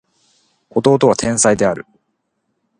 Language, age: Japanese, 19-29